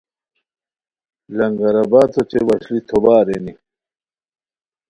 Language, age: Khowar, 40-49